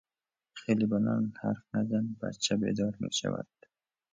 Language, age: Persian, 30-39